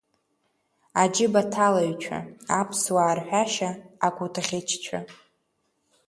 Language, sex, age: Abkhazian, female, under 19